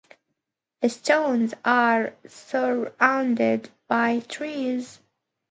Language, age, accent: English, 19-29, United States English